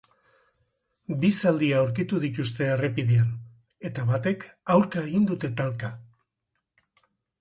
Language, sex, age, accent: Basque, male, 60-69, Mendebalekoa (Araba, Bizkaia, Gipuzkoako mendebaleko herri batzuk)